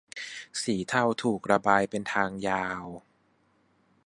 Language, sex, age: Thai, male, 30-39